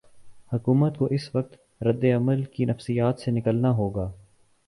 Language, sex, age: Urdu, male, 19-29